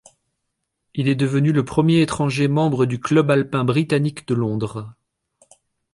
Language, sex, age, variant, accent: French, male, 30-39, Français d'Europe, Français de Belgique